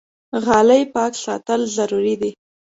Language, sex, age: Pashto, female, 19-29